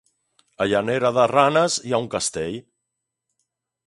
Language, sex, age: Catalan, male, 40-49